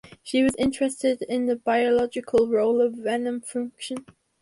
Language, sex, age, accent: English, female, under 19, England English